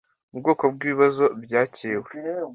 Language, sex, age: Kinyarwanda, male, under 19